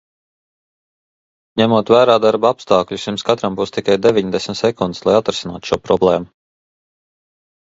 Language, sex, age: Latvian, male, 40-49